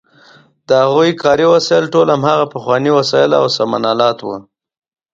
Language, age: Pashto, 40-49